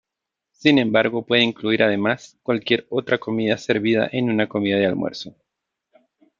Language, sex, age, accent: Spanish, male, 30-39, Caribe: Cuba, Venezuela, Puerto Rico, República Dominicana, Panamá, Colombia caribeña, México caribeño, Costa del golfo de México